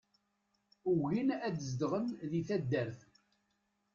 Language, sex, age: Kabyle, male, 60-69